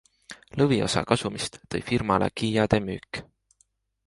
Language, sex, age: Estonian, male, 19-29